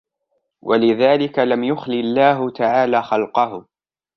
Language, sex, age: Arabic, male, 19-29